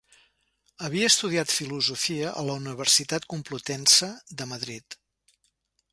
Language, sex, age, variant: Catalan, male, 60-69, Septentrional